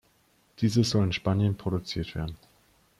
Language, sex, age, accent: German, male, 30-39, Deutschland Deutsch